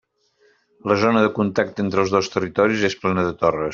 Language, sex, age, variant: Catalan, male, 50-59, Central